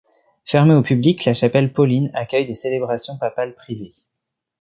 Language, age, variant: French, 19-29, Français de métropole